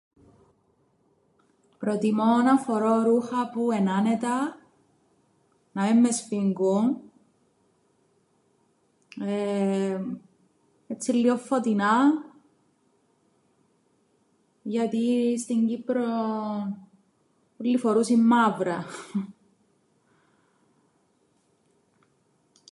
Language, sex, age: Greek, female, 30-39